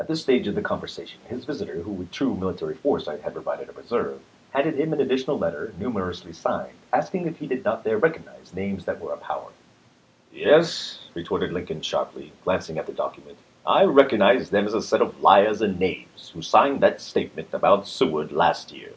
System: none